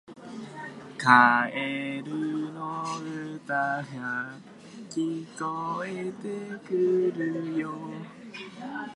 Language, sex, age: Japanese, female, 19-29